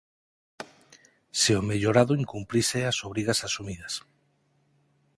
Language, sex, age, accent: Galician, male, 40-49, Normativo (estándar)